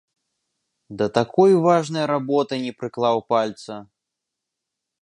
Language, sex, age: Belarusian, male, 19-29